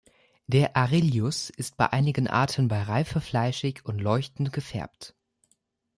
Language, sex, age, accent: German, male, under 19, Deutschland Deutsch